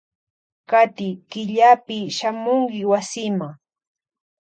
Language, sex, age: Loja Highland Quichua, female, 40-49